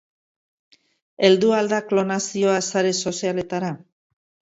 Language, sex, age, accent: Basque, female, 60-69, Mendebalekoa (Araba, Bizkaia, Gipuzkoako mendebaleko herri batzuk)